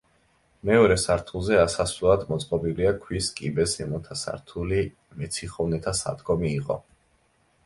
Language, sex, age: Georgian, male, 19-29